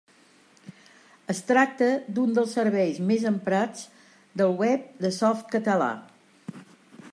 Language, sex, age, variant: Catalan, female, 70-79, Central